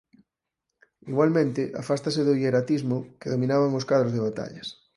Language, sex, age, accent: Galician, male, 30-39, Normativo (estándar)